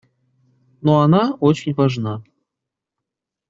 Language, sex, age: Russian, male, 30-39